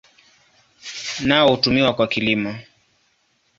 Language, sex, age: Swahili, male, 19-29